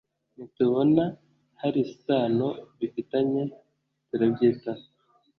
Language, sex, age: Kinyarwanda, male, 19-29